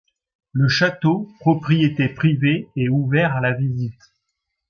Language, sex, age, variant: French, male, 40-49, Français de métropole